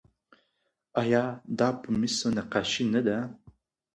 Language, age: Pashto, 19-29